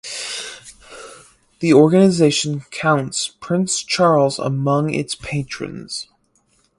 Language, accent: English, United States English